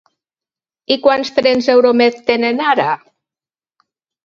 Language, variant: Catalan, Central